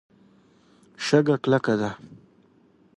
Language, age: Pashto, 19-29